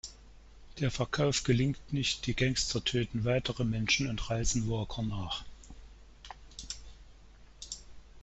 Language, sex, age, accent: German, male, 50-59, Deutschland Deutsch